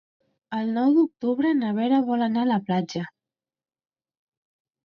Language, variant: Catalan, Central